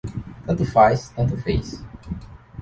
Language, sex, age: Portuguese, male, 19-29